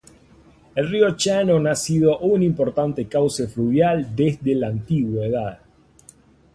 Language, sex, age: Spanish, male, 19-29